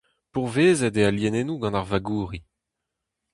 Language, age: Breton, 30-39